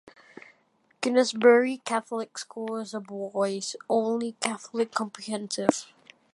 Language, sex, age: English, male, under 19